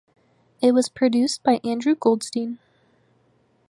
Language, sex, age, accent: English, female, 19-29, United States English